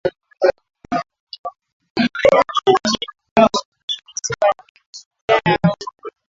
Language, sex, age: Swahili, female, 19-29